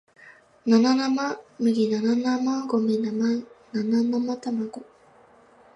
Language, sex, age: Japanese, female, 19-29